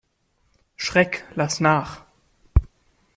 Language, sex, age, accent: German, male, under 19, Deutschland Deutsch